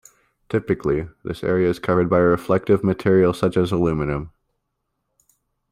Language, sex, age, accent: English, male, under 19, Canadian English